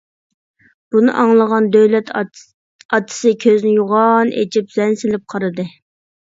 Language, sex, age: Uyghur, female, 30-39